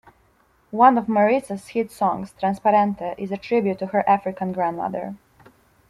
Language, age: English, 19-29